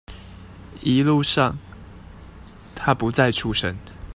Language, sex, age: Chinese, male, 19-29